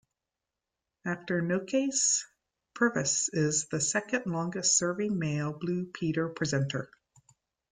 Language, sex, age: English, female, 50-59